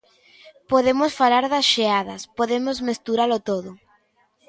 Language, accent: Galician, Normativo (estándar)